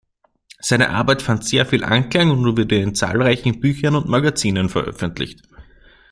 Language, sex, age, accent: German, male, 19-29, Österreichisches Deutsch